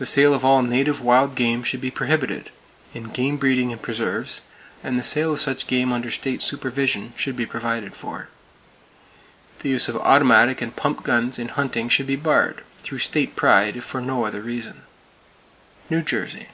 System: none